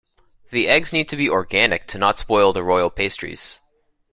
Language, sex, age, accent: English, male, 19-29, United States English